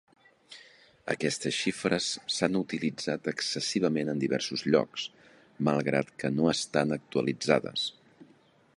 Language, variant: Catalan, Central